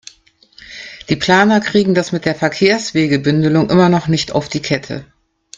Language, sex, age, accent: German, female, 50-59, Deutschland Deutsch